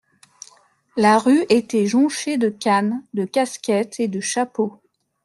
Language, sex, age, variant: French, female, 30-39, Français de métropole